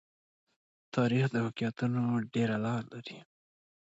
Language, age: Pashto, 19-29